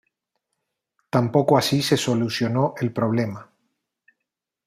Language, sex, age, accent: Spanish, male, 40-49, España: Islas Canarias